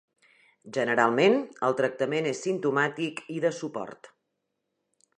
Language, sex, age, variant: Catalan, female, 40-49, Central